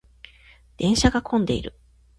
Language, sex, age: Japanese, female, 40-49